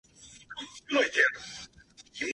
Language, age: Japanese, 30-39